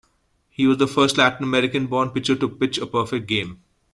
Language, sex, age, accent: English, male, 40-49, United States English